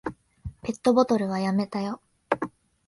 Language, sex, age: Japanese, female, 19-29